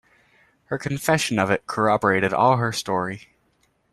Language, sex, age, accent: English, male, 19-29, United States English